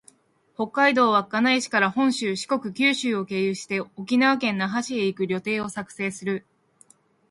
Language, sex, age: Japanese, female, 19-29